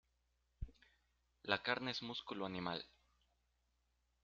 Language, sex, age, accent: Spanish, male, 19-29, México